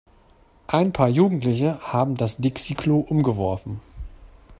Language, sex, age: German, male, 40-49